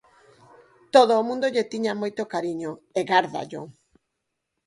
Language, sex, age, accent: Galician, female, 50-59, Normativo (estándar)